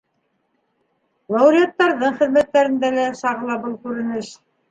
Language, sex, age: Bashkir, female, 60-69